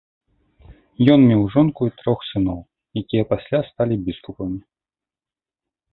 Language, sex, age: Belarusian, male, 30-39